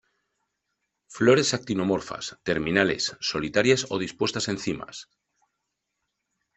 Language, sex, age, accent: Spanish, male, 40-49, España: Centro-Sur peninsular (Madrid, Toledo, Castilla-La Mancha)